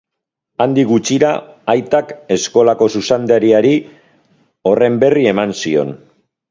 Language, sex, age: Basque, male, 40-49